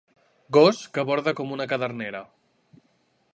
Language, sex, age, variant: Catalan, male, 19-29, Central